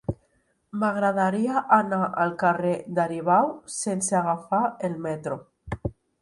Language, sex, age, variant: Catalan, female, 19-29, Nord-Occidental